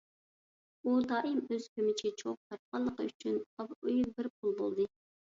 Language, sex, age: Uyghur, female, 19-29